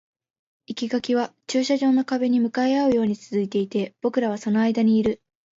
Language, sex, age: Japanese, female, 19-29